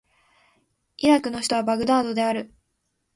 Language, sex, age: Japanese, female, 19-29